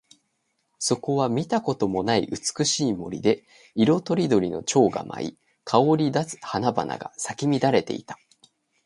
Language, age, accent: Japanese, 19-29, 標準語